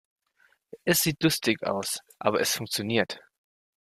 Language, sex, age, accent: German, male, 19-29, Deutschland Deutsch